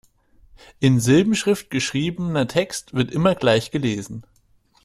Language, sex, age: German, male, 19-29